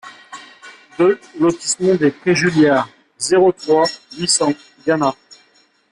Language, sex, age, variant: French, male, 40-49, Français de métropole